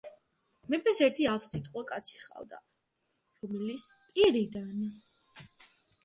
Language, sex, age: Georgian, female, under 19